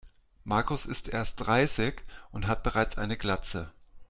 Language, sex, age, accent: German, male, 40-49, Deutschland Deutsch